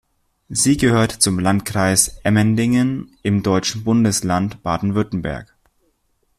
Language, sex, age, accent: German, male, 19-29, Deutschland Deutsch